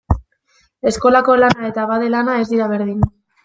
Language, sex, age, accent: Basque, female, 19-29, Mendebalekoa (Araba, Bizkaia, Gipuzkoako mendebaleko herri batzuk)